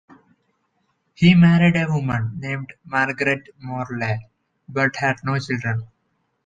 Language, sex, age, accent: English, male, under 19, India and South Asia (India, Pakistan, Sri Lanka)